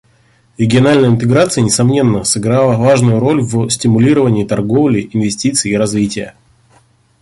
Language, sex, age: Russian, male, 30-39